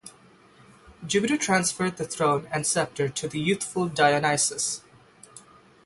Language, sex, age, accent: English, male, 19-29, United States English; England English; India and South Asia (India, Pakistan, Sri Lanka)